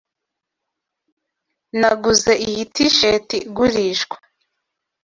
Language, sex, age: Kinyarwanda, female, 19-29